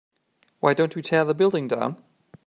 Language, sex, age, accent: English, male, 30-39, England English